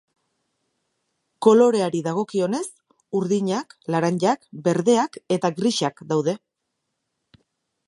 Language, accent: Basque, Erdialdekoa edo Nafarra (Gipuzkoa, Nafarroa)